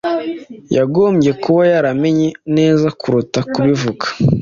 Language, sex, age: Kinyarwanda, male, 19-29